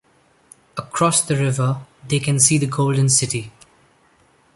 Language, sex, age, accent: English, male, 19-29, India and South Asia (India, Pakistan, Sri Lanka)